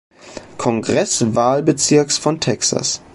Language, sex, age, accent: German, male, 19-29, Deutschland Deutsch